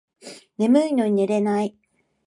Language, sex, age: Japanese, female, 19-29